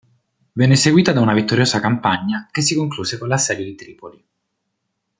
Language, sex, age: Italian, male, 19-29